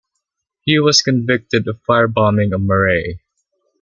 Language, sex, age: English, male, 19-29